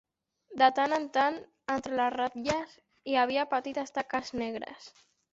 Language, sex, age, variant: Catalan, male, under 19, Central